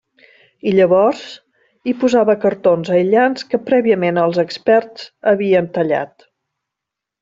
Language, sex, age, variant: Catalan, female, 50-59, Central